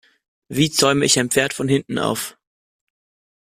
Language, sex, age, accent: German, male, under 19, Deutschland Deutsch